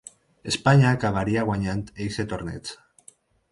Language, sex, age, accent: Catalan, male, 19-29, valencià